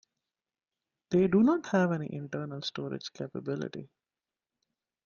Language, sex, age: English, male, 19-29